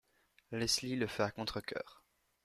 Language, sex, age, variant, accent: French, male, under 19, Français d'Europe, Français de Belgique